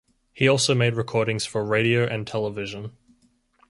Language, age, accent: English, 19-29, Australian English